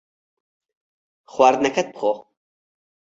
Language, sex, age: Central Kurdish, male, 30-39